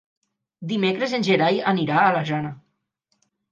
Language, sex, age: Catalan, male, 19-29